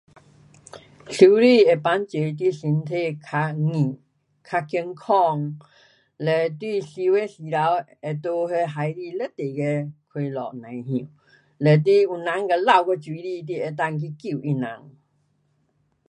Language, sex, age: Pu-Xian Chinese, female, 70-79